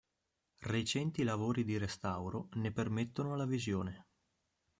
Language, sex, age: Italian, male, 19-29